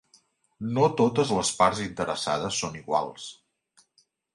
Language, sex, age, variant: Catalan, male, 40-49, Central